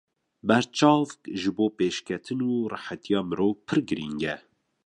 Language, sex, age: Kurdish, male, 30-39